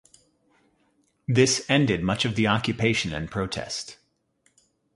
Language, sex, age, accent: English, male, 30-39, United States English